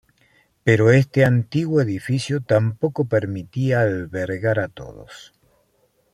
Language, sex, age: Spanish, male, 50-59